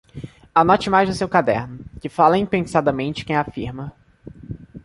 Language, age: Portuguese, under 19